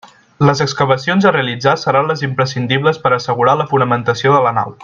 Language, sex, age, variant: Catalan, male, 19-29, Central